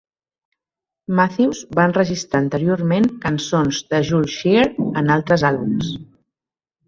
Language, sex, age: Catalan, female, 30-39